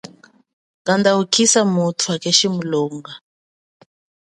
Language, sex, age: Chokwe, female, 40-49